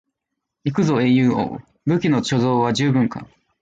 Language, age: Japanese, 19-29